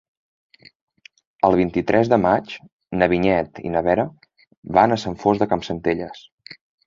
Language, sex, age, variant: Catalan, male, 19-29, Central